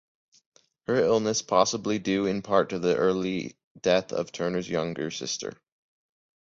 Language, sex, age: English, male, under 19